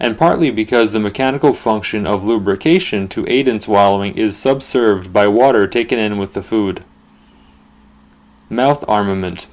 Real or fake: real